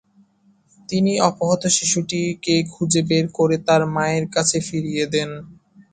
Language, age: Bengali, 19-29